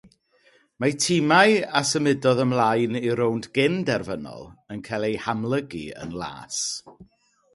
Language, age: Welsh, 30-39